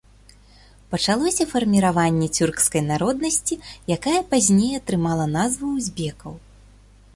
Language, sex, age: Belarusian, female, 30-39